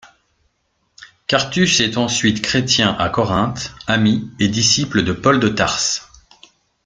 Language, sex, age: French, male, 40-49